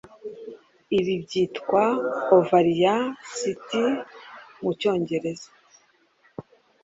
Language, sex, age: Kinyarwanda, female, 30-39